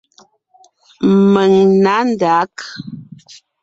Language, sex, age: Ngiemboon, female, 30-39